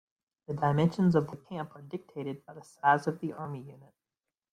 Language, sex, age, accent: English, male, 30-39, United States English